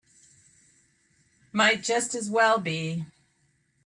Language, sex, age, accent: English, female, 60-69, United States English